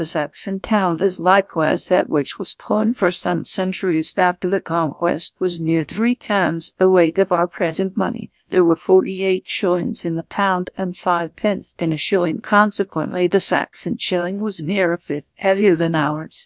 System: TTS, GlowTTS